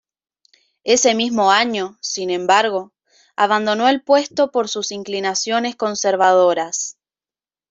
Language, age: Spanish, 19-29